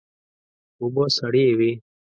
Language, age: Pashto, 19-29